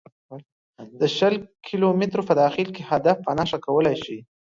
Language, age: Pashto, under 19